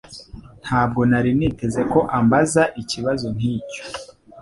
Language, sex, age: Kinyarwanda, male, 19-29